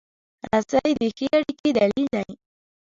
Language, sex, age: Pashto, female, under 19